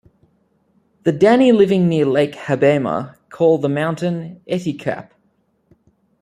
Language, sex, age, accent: English, male, 30-39, Australian English